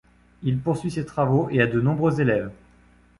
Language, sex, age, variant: French, male, 40-49, Français de métropole